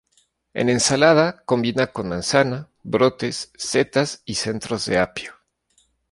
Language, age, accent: Spanish, 30-39, México